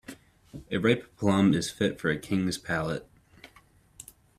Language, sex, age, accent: English, male, 19-29, United States English